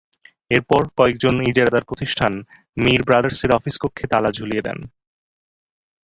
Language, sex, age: Bengali, male, 19-29